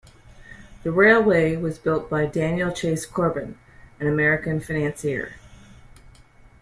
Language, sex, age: English, female, 40-49